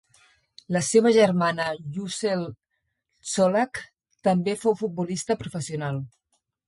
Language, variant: Catalan, Central